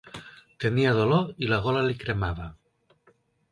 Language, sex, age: Catalan, male, 40-49